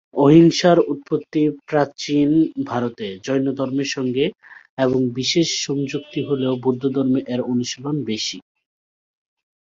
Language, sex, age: Bengali, male, 19-29